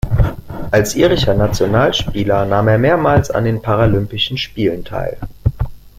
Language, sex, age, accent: German, male, 19-29, Deutschland Deutsch